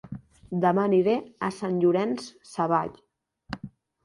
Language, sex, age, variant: Catalan, male, 19-29, Central